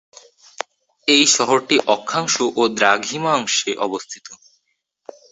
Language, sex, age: Bengali, male, under 19